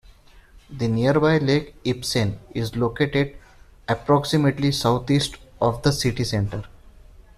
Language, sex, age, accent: English, male, 19-29, India and South Asia (India, Pakistan, Sri Lanka)